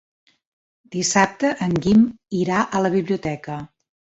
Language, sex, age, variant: Catalan, female, 50-59, Central